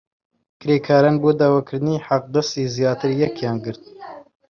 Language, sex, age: Central Kurdish, male, 19-29